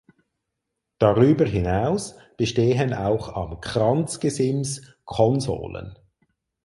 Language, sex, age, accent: German, male, 40-49, Schweizerdeutsch